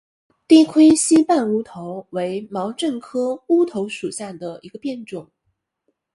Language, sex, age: Chinese, female, 19-29